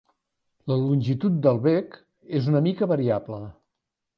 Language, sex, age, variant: Catalan, male, 70-79, Central